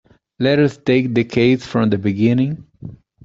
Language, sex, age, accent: English, male, 30-39, United States English